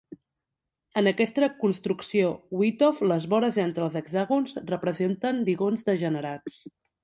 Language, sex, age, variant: Catalan, female, 30-39, Nord-Occidental